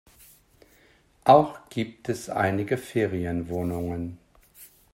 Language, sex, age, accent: German, male, 50-59, Deutschland Deutsch